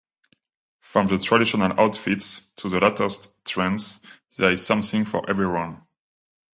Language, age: English, 30-39